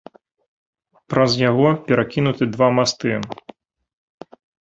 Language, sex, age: Belarusian, male, 30-39